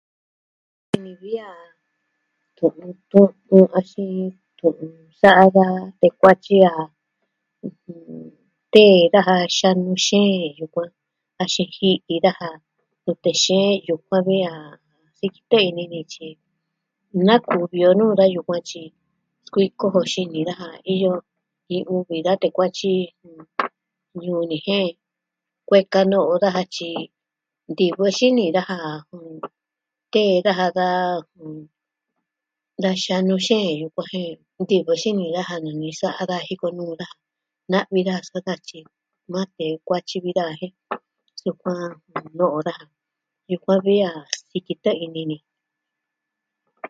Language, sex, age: Southwestern Tlaxiaco Mixtec, female, 60-69